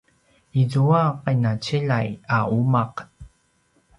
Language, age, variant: Paiwan, 30-39, pinayuanan a kinaikacedasan (東排灣語)